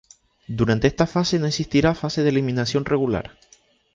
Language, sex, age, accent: Spanish, male, 19-29, España: Islas Canarias